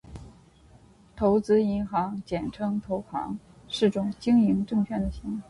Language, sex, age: Chinese, female, 30-39